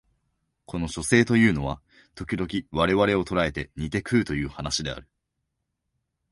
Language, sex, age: Japanese, male, 19-29